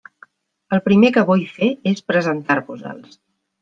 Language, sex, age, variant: Catalan, female, 40-49, Central